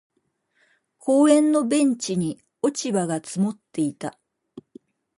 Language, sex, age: Japanese, female, 60-69